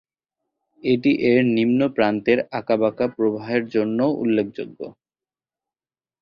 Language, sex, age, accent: Bengali, male, 19-29, Bangladeshi